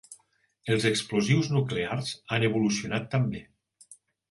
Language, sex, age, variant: Catalan, male, 50-59, Nord-Occidental